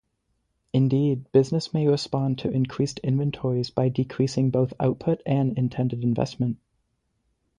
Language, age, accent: English, 19-29, Canadian English